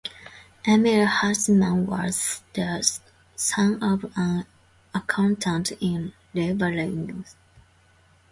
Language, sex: English, female